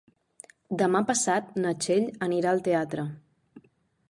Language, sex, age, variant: Catalan, female, 19-29, Central